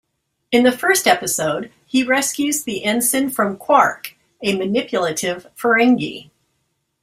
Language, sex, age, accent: English, female, 50-59, United States English